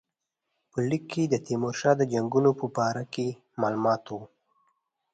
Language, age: Pashto, under 19